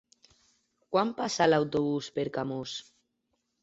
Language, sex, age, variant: Catalan, female, 19-29, Balear